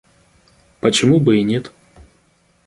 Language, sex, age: Russian, male, 30-39